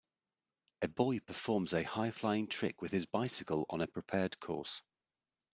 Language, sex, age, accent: English, male, 50-59, England English